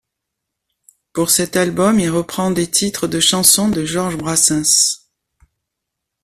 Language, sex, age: French, female, 60-69